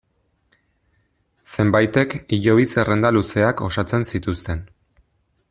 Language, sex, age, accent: Basque, male, 30-39, Erdialdekoa edo Nafarra (Gipuzkoa, Nafarroa)